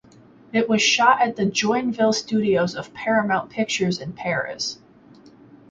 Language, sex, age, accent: English, female, under 19, United States English